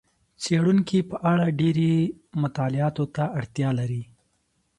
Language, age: Pashto, 30-39